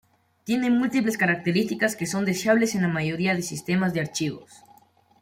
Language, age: Spanish, under 19